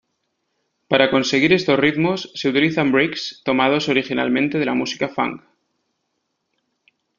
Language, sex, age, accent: Spanish, male, 30-39, España: Norte peninsular (Asturias, Castilla y León, Cantabria, País Vasco, Navarra, Aragón, La Rioja, Guadalajara, Cuenca)